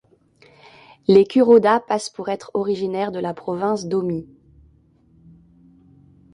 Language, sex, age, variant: French, male, 40-49, Français de métropole